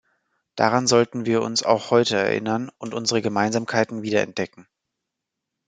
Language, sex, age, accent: German, male, 19-29, Deutschland Deutsch